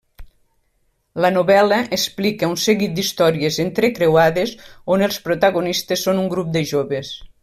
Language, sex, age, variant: Catalan, female, 50-59, Nord-Occidental